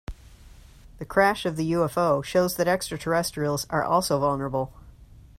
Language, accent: English, United States English